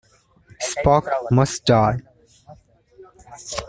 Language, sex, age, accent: English, male, 19-29, India and South Asia (India, Pakistan, Sri Lanka)